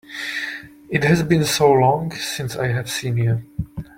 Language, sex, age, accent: English, male, 30-39, United States English